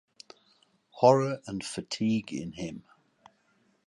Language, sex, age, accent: English, male, 70-79, England English